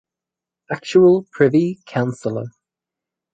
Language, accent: English, Australian English